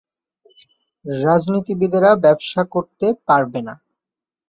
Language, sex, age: Bengali, male, 19-29